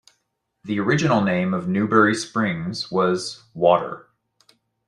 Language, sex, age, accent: English, male, 30-39, United States English